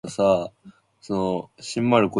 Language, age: English, 19-29